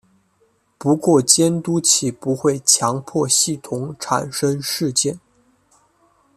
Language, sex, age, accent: Chinese, male, 19-29, 出生地：湖北省